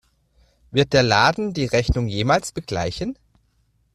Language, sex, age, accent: German, male, 30-39, Deutschland Deutsch